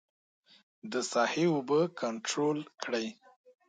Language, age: Pashto, 19-29